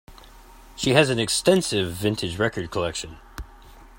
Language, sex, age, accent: English, male, 40-49, United States English